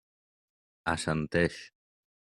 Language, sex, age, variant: Catalan, male, 30-39, Central